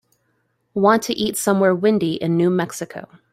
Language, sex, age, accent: English, female, 30-39, United States English